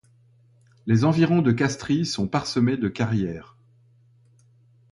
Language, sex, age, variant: French, male, 60-69, Français de métropole